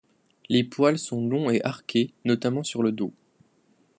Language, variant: French, Français de métropole